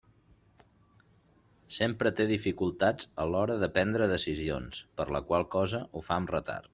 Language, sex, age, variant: Catalan, male, 30-39, Central